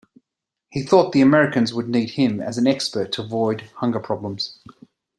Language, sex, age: English, male, 40-49